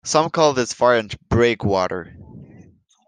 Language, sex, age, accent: English, male, under 19, United States English